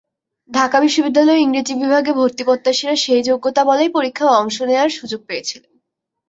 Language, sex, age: Bengali, female, 19-29